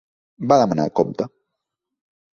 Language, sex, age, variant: Catalan, male, 19-29, Central